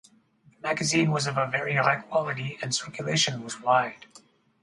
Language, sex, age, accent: English, male, 40-49, United States English